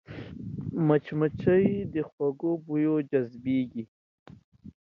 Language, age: Pashto, 30-39